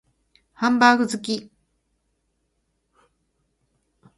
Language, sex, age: Japanese, female, 50-59